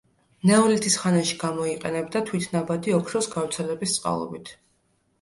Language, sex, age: Georgian, female, 19-29